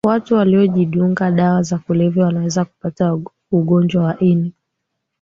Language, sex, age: Swahili, female, 19-29